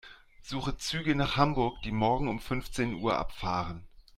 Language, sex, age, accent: German, male, 40-49, Deutschland Deutsch